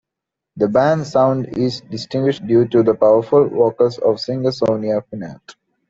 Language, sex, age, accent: English, male, 19-29, India and South Asia (India, Pakistan, Sri Lanka)